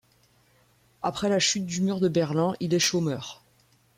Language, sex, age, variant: French, female, 19-29, Français de métropole